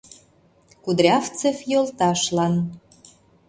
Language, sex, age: Mari, female, 40-49